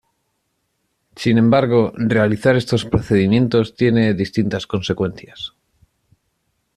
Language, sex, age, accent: Spanish, male, 19-29, España: Sur peninsular (Andalucia, Extremadura, Murcia)